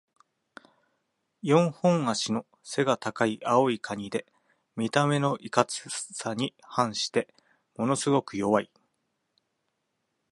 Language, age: Japanese, 40-49